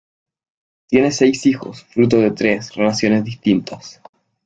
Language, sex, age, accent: Spanish, male, 19-29, Chileno: Chile, Cuyo